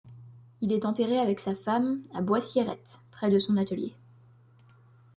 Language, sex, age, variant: French, female, 19-29, Français de métropole